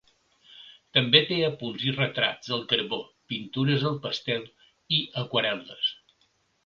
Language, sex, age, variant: Catalan, male, 60-69, Balear